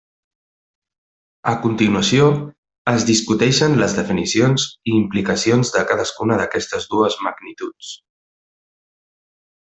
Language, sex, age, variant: Catalan, male, 19-29, Central